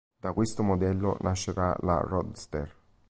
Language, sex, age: Italian, male, 30-39